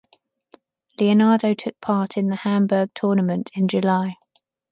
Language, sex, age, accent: English, female, 30-39, England English